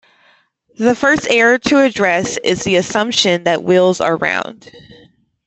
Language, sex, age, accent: English, female, 30-39, United States English